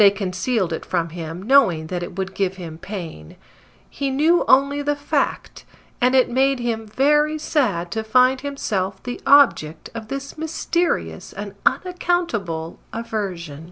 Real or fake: real